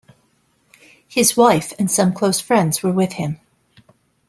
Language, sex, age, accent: English, female, 40-49, Canadian English